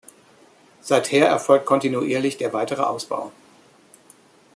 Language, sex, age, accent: German, male, 50-59, Deutschland Deutsch